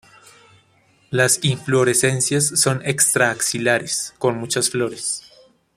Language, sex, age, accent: Spanish, male, 19-29, América central